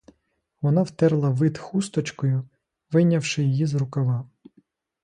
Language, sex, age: Ukrainian, male, 30-39